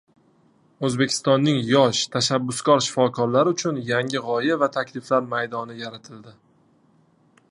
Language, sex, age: Uzbek, male, 30-39